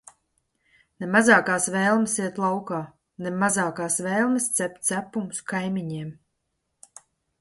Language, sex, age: Latvian, female, 30-39